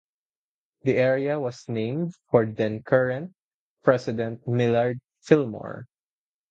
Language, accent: English, Filipino